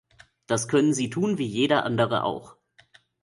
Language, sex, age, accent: German, male, 19-29, Deutschland Deutsch